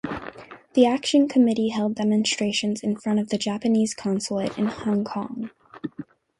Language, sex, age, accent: English, female, under 19, United States English